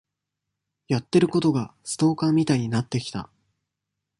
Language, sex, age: Japanese, male, 19-29